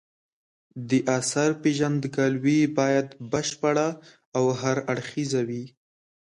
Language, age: Pashto, under 19